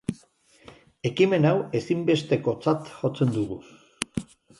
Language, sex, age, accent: Basque, male, 50-59, Erdialdekoa edo Nafarra (Gipuzkoa, Nafarroa)